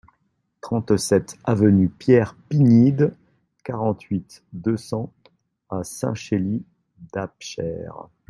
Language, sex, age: French, male, 40-49